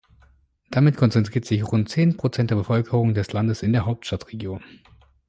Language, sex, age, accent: German, male, 30-39, Deutschland Deutsch